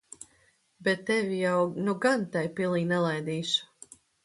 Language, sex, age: Latvian, female, 30-39